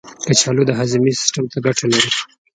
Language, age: Pashto, 30-39